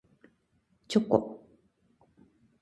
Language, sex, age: Japanese, female, 60-69